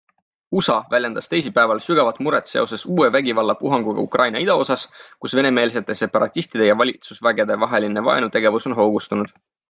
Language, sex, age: Estonian, male, 19-29